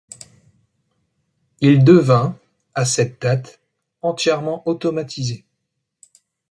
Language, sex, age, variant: French, male, 19-29, Français de métropole